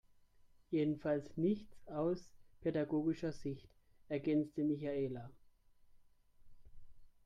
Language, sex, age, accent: German, male, 30-39, Deutschland Deutsch